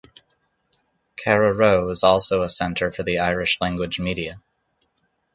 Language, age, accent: English, 30-39, United States English